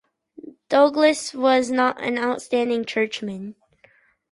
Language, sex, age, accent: English, male, under 19, United States English